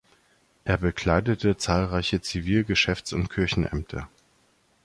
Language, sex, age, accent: German, male, 30-39, Deutschland Deutsch